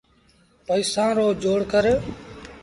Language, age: Sindhi Bhil, 40-49